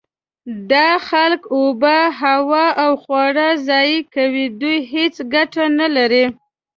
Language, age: Pashto, 19-29